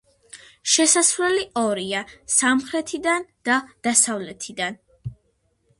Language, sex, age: Georgian, female, under 19